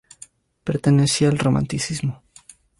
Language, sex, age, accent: Spanish, male, 19-29, Andino-Pacífico: Colombia, Perú, Ecuador, oeste de Bolivia y Venezuela andina